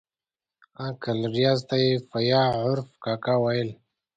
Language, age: Pashto, 19-29